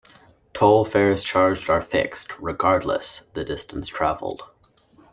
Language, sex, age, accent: English, male, 19-29, Canadian English